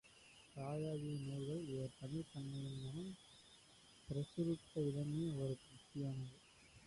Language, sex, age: Tamil, male, 19-29